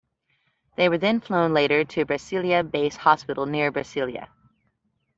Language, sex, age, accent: English, female, 50-59, United States English